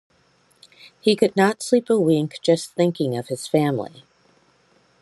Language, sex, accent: English, female, United States English